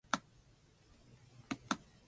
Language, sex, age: Japanese, female, 19-29